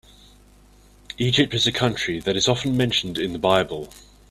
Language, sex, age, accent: English, male, 30-39, England English